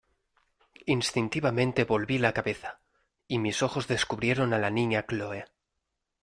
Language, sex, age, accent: Spanish, male, 19-29, España: Centro-Sur peninsular (Madrid, Toledo, Castilla-La Mancha)